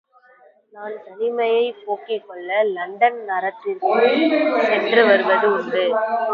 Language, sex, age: Tamil, female, under 19